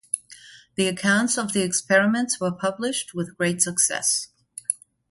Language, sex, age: English, female, 50-59